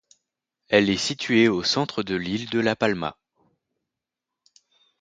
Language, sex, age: French, male, 50-59